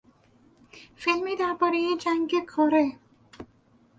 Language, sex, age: Persian, female, 40-49